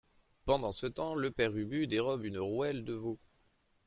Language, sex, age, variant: French, male, 30-39, Français de métropole